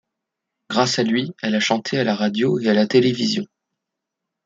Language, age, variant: French, 19-29, Français de métropole